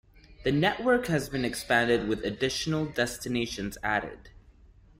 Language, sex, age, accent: English, male, 19-29, United States English